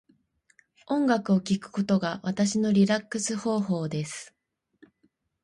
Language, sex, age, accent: Japanese, female, 19-29, 標準語